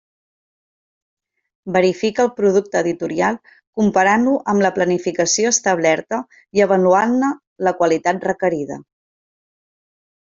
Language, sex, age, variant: Catalan, female, 30-39, Central